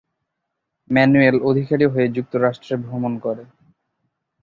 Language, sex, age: Bengali, male, 19-29